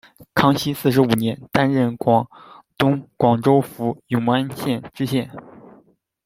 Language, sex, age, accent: Chinese, male, 19-29, 出生地：江苏省